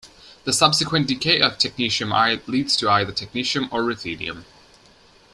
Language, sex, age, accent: English, male, 19-29, United States English